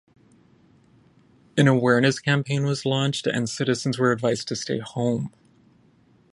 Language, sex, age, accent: English, male, 19-29, United States English